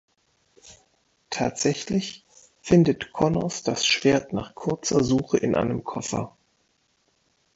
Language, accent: German, Deutschland Deutsch